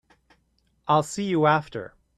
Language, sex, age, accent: English, male, 30-39, Canadian English